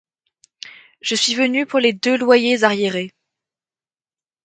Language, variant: French, Français de métropole